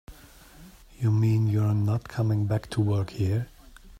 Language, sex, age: English, male, 40-49